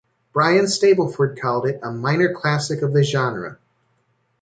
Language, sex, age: English, male, 40-49